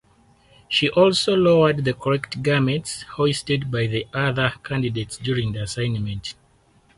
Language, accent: English, Southern African (South Africa, Zimbabwe, Namibia)